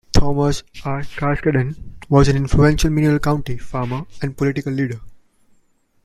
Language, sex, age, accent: English, male, 19-29, India and South Asia (India, Pakistan, Sri Lanka)